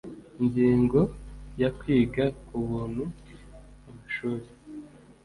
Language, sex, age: Kinyarwanda, male, 19-29